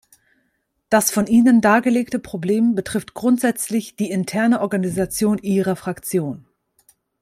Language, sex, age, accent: German, female, 30-39, Deutschland Deutsch